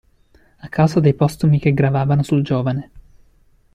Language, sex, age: Italian, male, 30-39